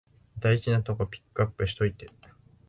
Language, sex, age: Japanese, male, 19-29